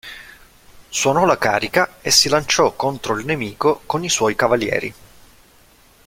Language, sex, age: Italian, male, 30-39